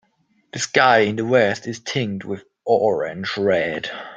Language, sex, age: English, male, 19-29